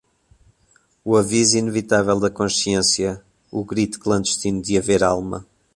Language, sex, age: Portuguese, male, 19-29